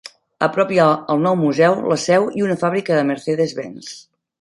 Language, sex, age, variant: Catalan, female, 50-59, Central